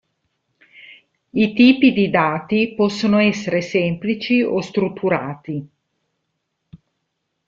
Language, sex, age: Italian, female, 40-49